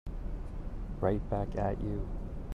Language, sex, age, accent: English, male, 19-29, United States English